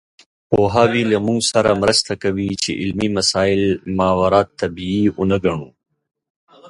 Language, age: Pashto, 30-39